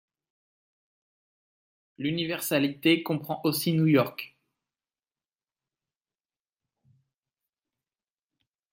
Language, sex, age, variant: French, male, 30-39, Français de métropole